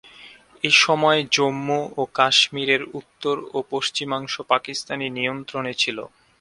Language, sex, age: Bengali, male, 19-29